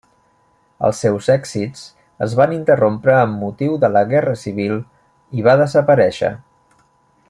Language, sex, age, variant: Catalan, male, 40-49, Central